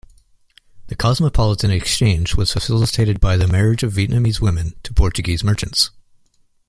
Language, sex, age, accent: English, male, 19-29, United States English